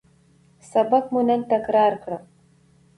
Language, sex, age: Pashto, female, 40-49